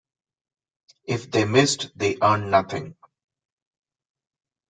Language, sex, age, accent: English, male, 30-39, India and South Asia (India, Pakistan, Sri Lanka)